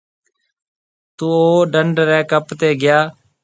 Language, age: Marwari (Pakistan), 40-49